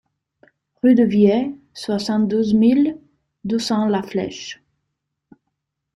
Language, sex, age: French, female, 30-39